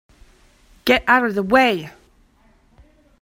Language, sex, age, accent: English, female, 40-49, United States English